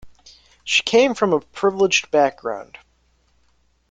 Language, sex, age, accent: English, male, under 19, United States English